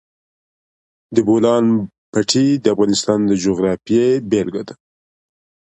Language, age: Pashto, 19-29